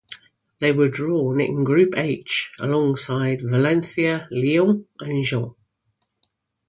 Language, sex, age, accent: English, female, 50-59, England English